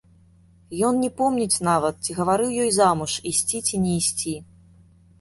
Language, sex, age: Belarusian, female, 30-39